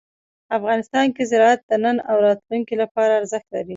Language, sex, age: Pashto, female, 19-29